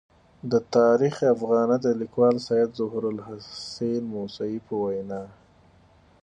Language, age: Pashto, 19-29